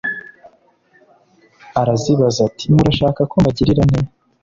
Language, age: Kinyarwanda, 19-29